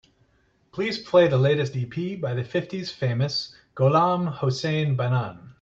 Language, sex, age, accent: English, male, 40-49, United States English